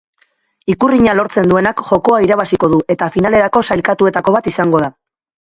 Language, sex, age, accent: Basque, female, 40-49, Mendebalekoa (Araba, Bizkaia, Gipuzkoako mendebaleko herri batzuk)